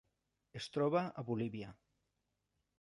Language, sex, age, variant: Catalan, male, 40-49, Central